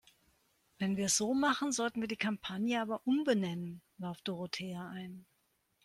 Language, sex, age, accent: German, female, 50-59, Deutschland Deutsch